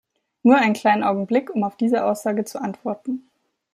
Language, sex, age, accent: German, female, 19-29, Deutschland Deutsch